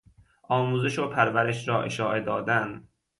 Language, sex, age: Persian, male, 19-29